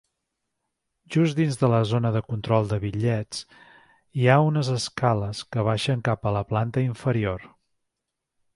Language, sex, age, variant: Catalan, male, 50-59, Central